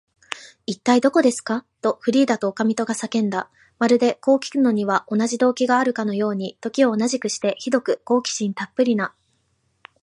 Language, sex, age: Japanese, female, 19-29